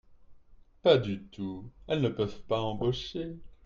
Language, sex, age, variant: French, male, 30-39, Français de métropole